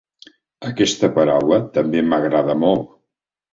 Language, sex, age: Catalan, male, 70-79